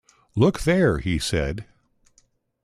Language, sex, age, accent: English, male, 60-69, United States English